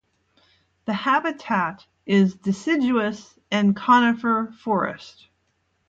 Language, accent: English, United States English